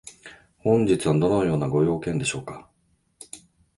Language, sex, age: Japanese, male, 50-59